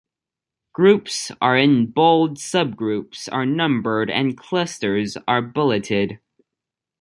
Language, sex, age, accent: English, male, under 19, United States English